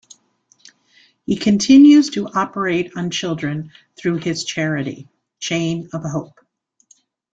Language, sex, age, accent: English, female, 60-69, United States English